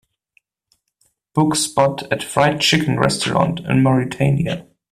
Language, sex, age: English, male, 19-29